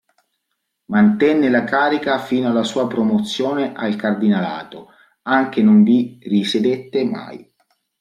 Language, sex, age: Italian, male, 40-49